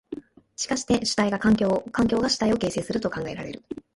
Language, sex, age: Japanese, male, 19-29